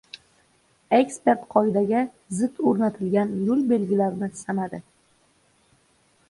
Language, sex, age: Uzbek, male, under 19